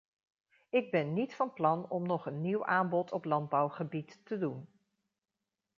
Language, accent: Dutch, Nederlands Nederlands